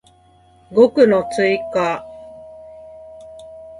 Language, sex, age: Japanese, female, 40-49